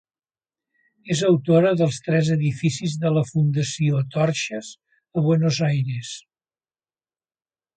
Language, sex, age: Catalan, male, 70-79